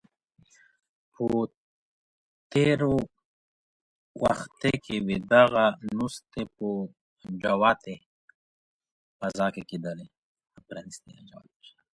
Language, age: Pashto, 19-29